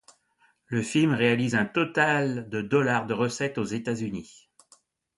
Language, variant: French, Français de métropole